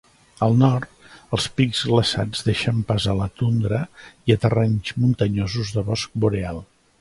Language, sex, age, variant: Catalan, male, 60-69, Central